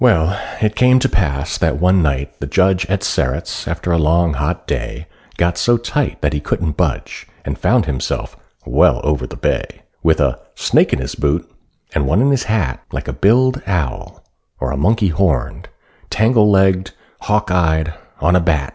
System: none